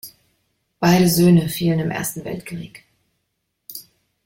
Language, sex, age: German, female, 30-39